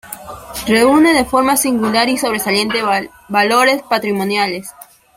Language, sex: Spanish, female